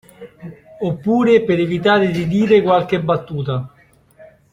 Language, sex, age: Italian, male, 50-59